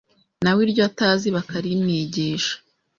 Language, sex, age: Kinyarwanda, female, 19-29